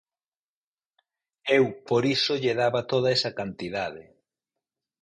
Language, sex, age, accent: Galician, male, 50-59, Normativo (estándar)